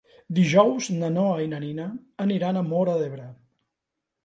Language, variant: Catalan, Central